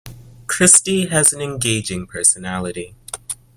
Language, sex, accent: English, male, United States English